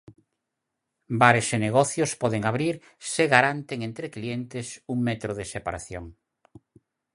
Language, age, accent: Galician, 60-69, Normativo (estándar)